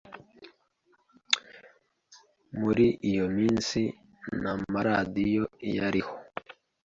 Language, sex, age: Kinyarwanda, male, 19-29